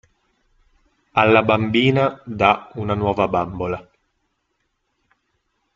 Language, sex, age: Italian, male, 19-29